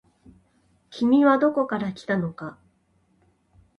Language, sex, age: Japanese, female, 30-39